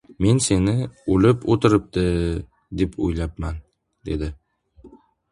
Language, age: Uzbek, 19-29